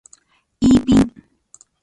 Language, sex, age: Japanese, female, 30-39